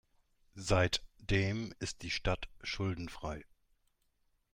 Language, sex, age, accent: German, male, 50-59, Deutschland Deutsch